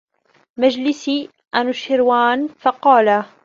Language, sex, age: Arabic, female, 19-29